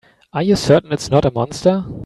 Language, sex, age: English, male, 19-29